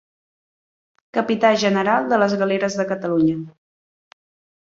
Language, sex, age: Catalan, female, 30-39